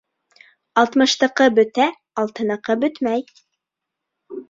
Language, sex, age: Bashkir, female, under 19